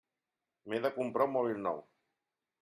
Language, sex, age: Catalan, male, 50-59